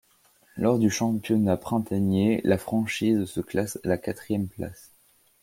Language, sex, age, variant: French, male, under 19, Français de métropole